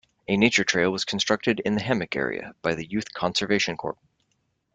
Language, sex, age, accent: English, male, 30-39, United States English